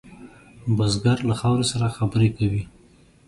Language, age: Pashto, 30-39